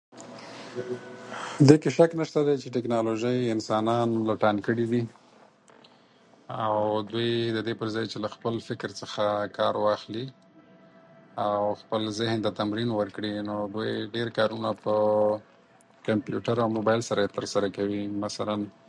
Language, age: Pashto, 19-29